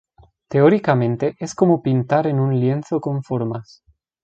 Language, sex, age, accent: Spanish, male, 19-29, España: Centro-Sur peninsular (Madrid, Toledo, Castilla-La Mancha)